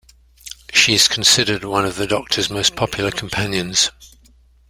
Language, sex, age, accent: English, male, 70-79, England English